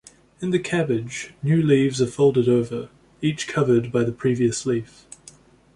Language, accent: English, New Zealand English